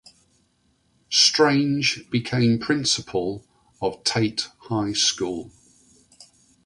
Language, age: English, 60-69